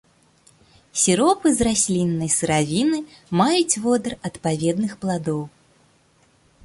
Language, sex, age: Belarusian, female, 30-39